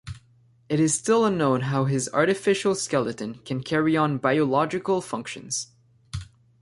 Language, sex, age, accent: English, male, 19-29, Canadian English